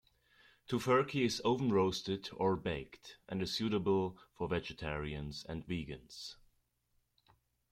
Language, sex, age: English, male, 30-39